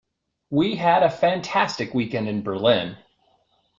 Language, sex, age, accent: English, male, 30-39, United States English